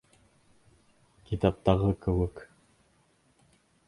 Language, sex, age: Bashkir, male, 19-29